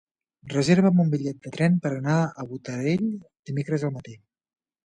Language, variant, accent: Catalan, Central, central